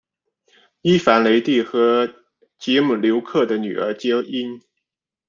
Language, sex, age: Chinese, male, 40-49